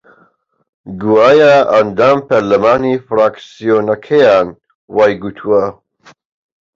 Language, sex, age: Central Kurdish, male, 19-29